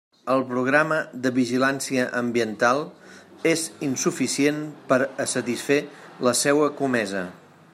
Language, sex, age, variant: Catalan, male, 50-59, Central